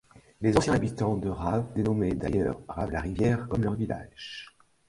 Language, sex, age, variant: French, male, 60-69, Français de métropole